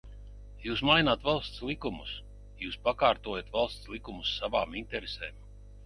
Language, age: Latvian, 60-69